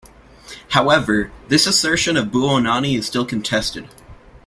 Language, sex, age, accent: English, male, under 19, Canadian English